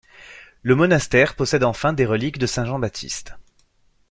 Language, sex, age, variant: French, male, 30-39, Français de métropole